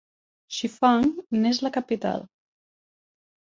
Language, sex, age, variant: Catalan, female, 19-29, Central